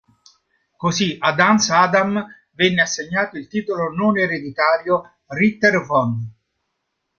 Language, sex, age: Italian, male, 40-49